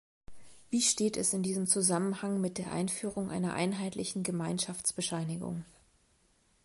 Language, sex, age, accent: German, female, 30-39, Deutschland Deutsch